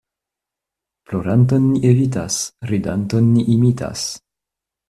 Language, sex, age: Esperanto, male, 19-29